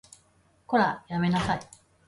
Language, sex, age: Japanese, female, 30-39